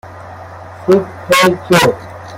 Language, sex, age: Persian, male, 30-39